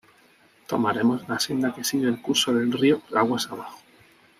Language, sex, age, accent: Spanish, male, 30-39, España: Sur peninsular (Andalucia, Extremadura, Murcia)